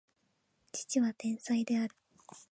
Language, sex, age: Japanese, female, under 19